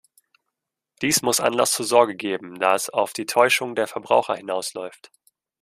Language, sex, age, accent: German, male, 19-29, Deutschland Deutsch